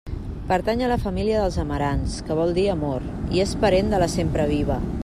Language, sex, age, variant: Catalan, female, 40-49, Central